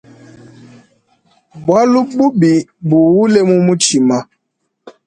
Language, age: Luba-Lulua, 30-39